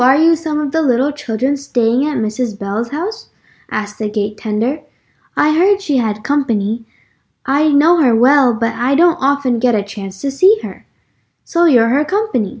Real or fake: real